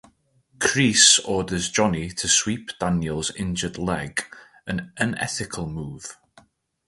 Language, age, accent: English, 30-39, Welsh English